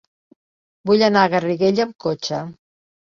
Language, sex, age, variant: Catalan, female, 60-69, Central